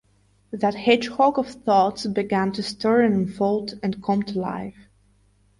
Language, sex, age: English, female, 19-29